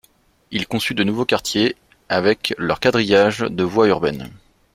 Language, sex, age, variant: French, male, 30-39, Français de métropole